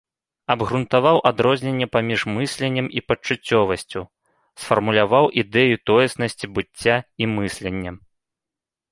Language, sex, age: Belarusian, male, 30-39